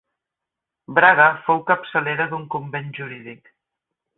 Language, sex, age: Catalan, female, 50-59